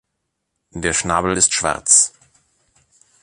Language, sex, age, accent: German, male, 19-29, Deutschland Deutsch